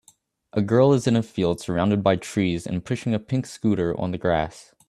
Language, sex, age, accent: English, male, 19-29, United States English